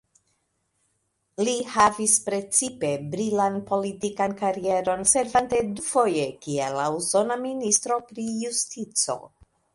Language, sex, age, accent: Esperanto, female, 50-59, Internacia